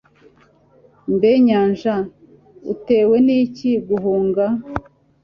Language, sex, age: Kinyarwanda, female, 50-59